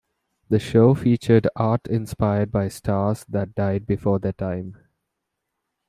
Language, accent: English, India and South Asia (India, Pakistan, Sri Lanka)